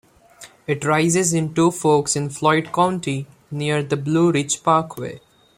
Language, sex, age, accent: English, male, 19-29, India and South Asia (India, Pakistan, Sri Lanka)